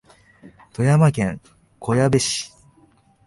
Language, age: Japanese, 19-29